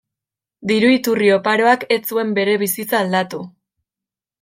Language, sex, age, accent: Basque, female, 19-29, Mendebalekoa (Araba, Bizkaia, Gipuzkoako mendebaleko herri batzuk)